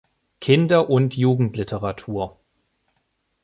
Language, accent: German, Deutschland Deutsch